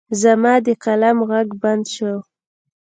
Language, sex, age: Pashto, female, 19-29